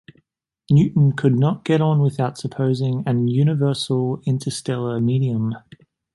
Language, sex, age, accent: English, male, 19-29, Australian English